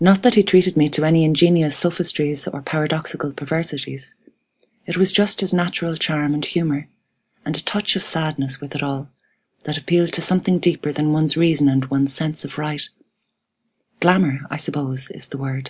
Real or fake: real